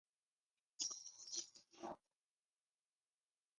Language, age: English, 19-29